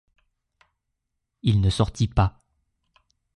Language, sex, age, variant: French, male, 30-39, Français de métropole